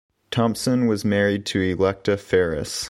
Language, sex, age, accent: English, male, 19-29, United States English